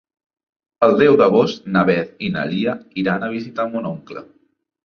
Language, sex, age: Catalan, male, 19-29